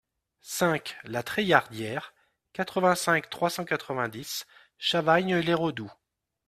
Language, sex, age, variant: French, male, 40-49, Français de métropole